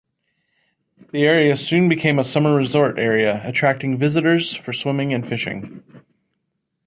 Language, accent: English, United States English